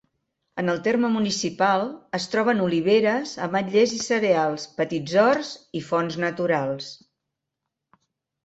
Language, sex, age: Catalan, female, 60-69